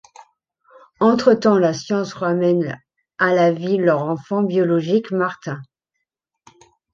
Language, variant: French, Français de métropole